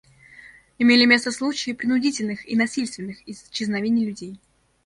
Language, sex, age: Russian, female, under 19